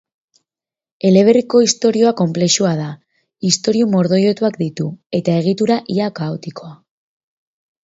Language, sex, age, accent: Basque, female, 19-29, Erdialdekoa edo Nafarra (Gipuzkoa, Nafarroa)